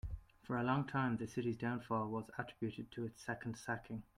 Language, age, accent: English, 30-39, Irish English